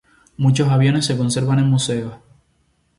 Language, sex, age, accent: Spanish, male, 19-29, España: Islas Canarias